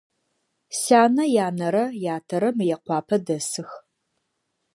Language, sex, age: Adyghe, female, 30-39